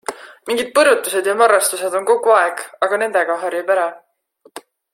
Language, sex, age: Estonian, female, 19-29